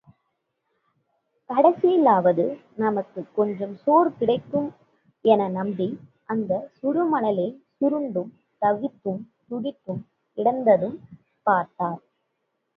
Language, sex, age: Tamil, female, 19-29